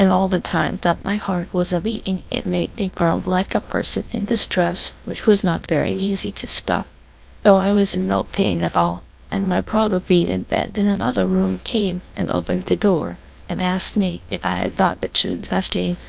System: TTS, GlowTTS